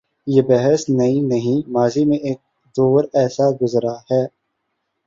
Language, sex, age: Urdu, male, 19-29